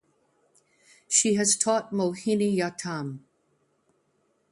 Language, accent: English, United States English